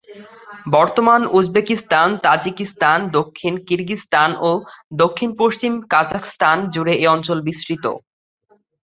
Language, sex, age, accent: Bengali, male, 19-29, Bangladeshi